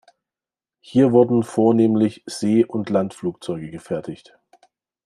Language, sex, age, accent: German, male, 40-49, Deutschland Deutsch